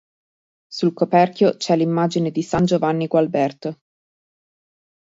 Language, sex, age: Italian, female, 30-39